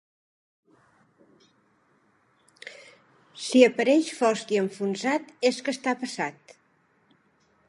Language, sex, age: Catalan, female, 70-79